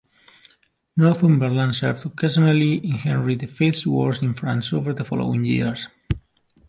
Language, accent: English, England English